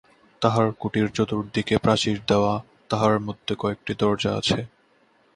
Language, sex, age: Bengali, male, 19-29